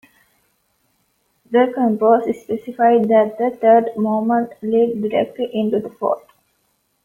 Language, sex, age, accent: English, female, 19-29, United States English